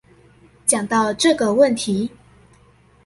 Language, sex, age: Chinese, female, under 19